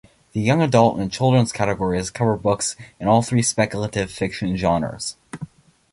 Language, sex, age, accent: English, male, under 19, Canadian English